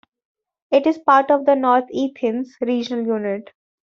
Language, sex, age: English, female, 19-29